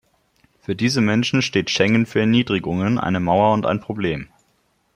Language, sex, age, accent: German, male, 30-39, Deutschland Deutsch